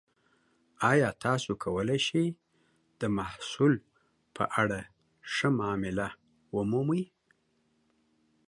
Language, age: Pashto, 50-59